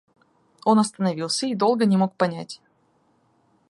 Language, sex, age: Russian, female, 19-29